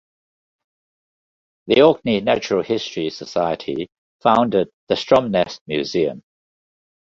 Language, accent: English, Singaporean English